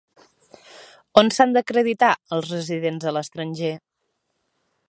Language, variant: Catalan, Central